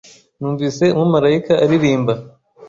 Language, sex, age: Kinyarwanda, male, 30-39